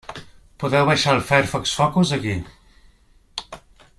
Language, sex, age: Catalan, male, 40-49